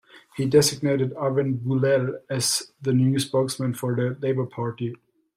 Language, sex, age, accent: English, male, 19-29, United States English